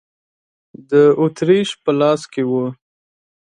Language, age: Pashto, 19-29